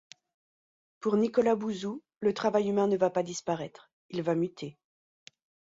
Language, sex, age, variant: French, female, 40-49, Français de métropole